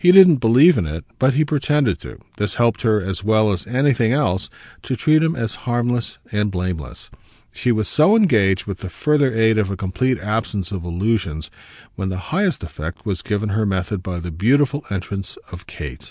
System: none